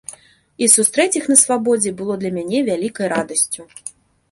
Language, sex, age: Belarusian, female, 30-39